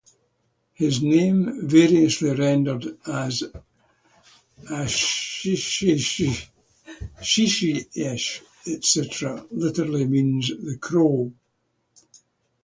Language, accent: English, Scottish English